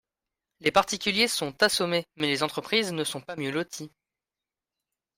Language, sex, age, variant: French, male, 19-29, Français de métropole